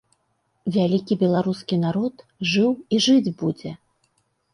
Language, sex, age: Belarusian, female, 40-49